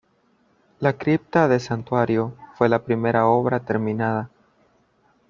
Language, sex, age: Spanish, male, 19-29